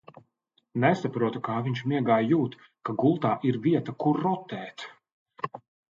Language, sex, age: Latvian, male, 30-39